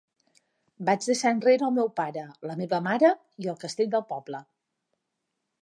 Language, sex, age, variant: Catalan, female, 40-49, Central